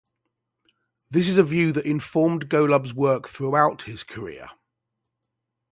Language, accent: English, England English